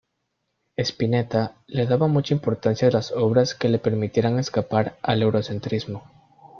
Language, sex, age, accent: Spanish, male, under 19, Andino-Pacífico: Colombia, Perú, Ecuador, oeste de Bolivia y Venezuela andina